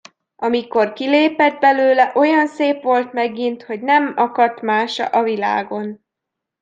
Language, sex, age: Hungarian, female, 19-29